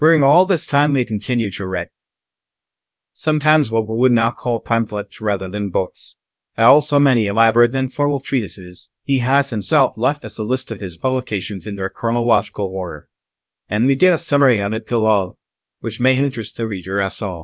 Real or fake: fake